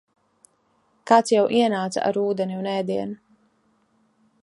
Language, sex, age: Latvian, female, 19-29